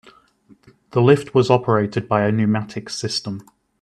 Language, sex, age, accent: English, male, 30-39, England English